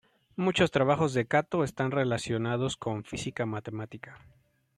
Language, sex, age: Spanish, male, 30-39